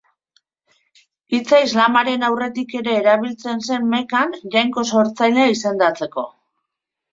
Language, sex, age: Basque, female, 40-49